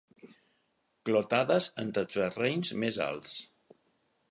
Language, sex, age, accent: Catalan, male, 50-59, mallorquí